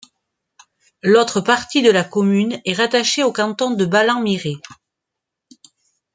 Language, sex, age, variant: French, female, 40-49, Français de métropole